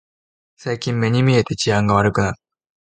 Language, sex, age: Japanese, male, 19-29